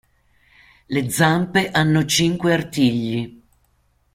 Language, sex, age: Italian, female, 60-69